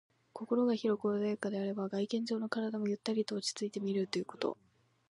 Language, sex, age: Japanese, female, 19-29